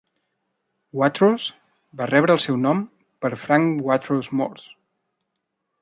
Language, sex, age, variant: Catalan, male, 19-29, Central